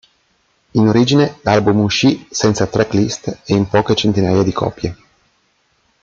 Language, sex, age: Italian, male, 40-49